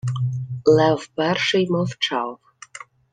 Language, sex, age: Ukrainian, female, 30-39